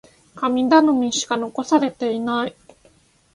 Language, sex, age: Japanese, female, 30-39